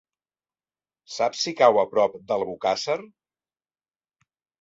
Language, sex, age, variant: Catalan, male, 40-49, Central